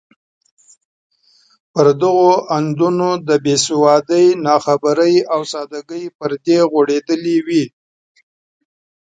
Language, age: Pashto, 40-49